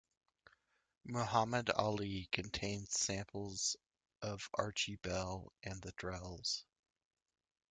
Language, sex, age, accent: English, male, 30-39, United States English